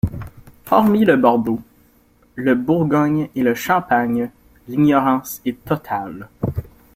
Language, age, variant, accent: French, under 19, Français d'Amérique du Nord, Français du Canada